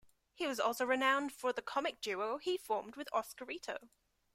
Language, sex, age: English, female, 19-29